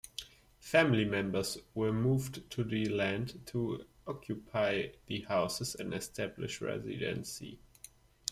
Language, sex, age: English, male, 30-39